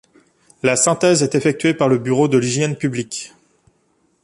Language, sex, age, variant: French, male, 19-29, Français de métropole